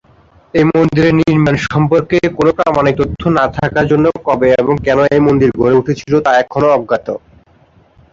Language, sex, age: Bengali, male, 19-29